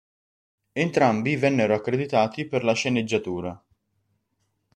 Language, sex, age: Italian, male, 19-29